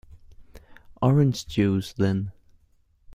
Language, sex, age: English, male, 19-29